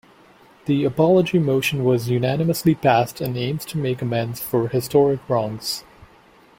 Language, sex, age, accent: English, male, 19-29, United States English